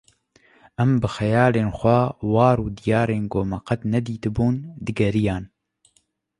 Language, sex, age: Kurdish, male, 19-29